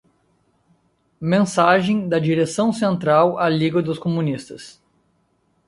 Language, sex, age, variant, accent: Portuguese, male, 30-39, Portuguese (Brasil), Gaucho